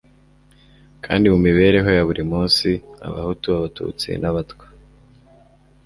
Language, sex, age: Kinyarwanda, male, 19-29